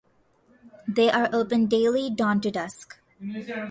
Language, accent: English, United States English; India and South Asia (India, Pakistan, Sri Lanka)